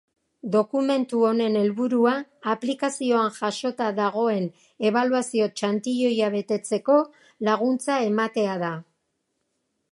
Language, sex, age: Basque, female, 60-69